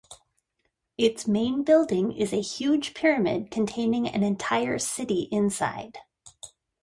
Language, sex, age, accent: English, female, 40-49, United States English